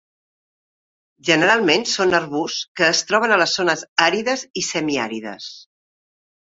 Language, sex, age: Catalan, female, 60-69